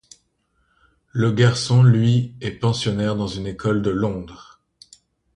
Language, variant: French, Français d'Europe